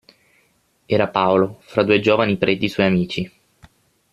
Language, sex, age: Italian, male, 19-29